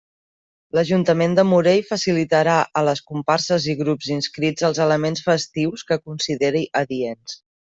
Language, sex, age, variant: Catalan, female, 30-39, Central